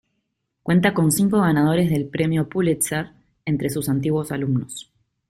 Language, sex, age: Spanish, female, 30-39